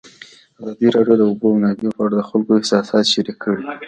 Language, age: Pashto, under 19